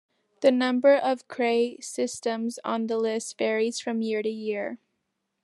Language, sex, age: English, female, under 19